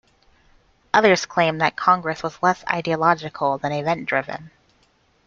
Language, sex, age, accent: English, female, 30-39, United States English